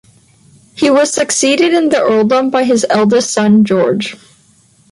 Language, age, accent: English, 19-29, United States English